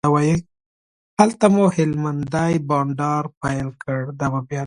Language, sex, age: Pashto, female, 30-39